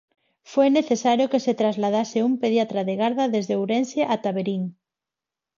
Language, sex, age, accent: Galician, female, 30-39, Neofalante